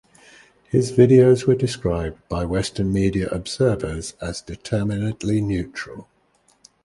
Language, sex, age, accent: English, male, 60-69, England English